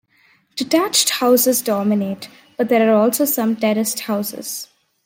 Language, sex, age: English, female, under 19